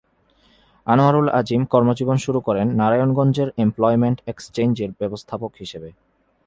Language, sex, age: Bengali, male, 19-29